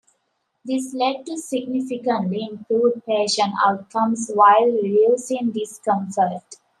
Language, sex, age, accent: English, female, 19-29, England English